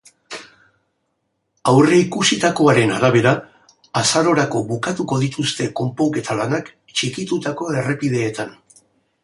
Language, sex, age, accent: Basque, male, 60-69, Mendebalekoa (Araba, Bizkaia, Gipuzkoako mendebaleko herri batzuk)